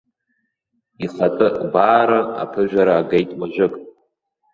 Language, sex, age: Abkhazian, male, under 19